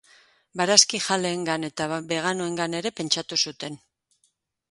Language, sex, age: Basque, female, 60-69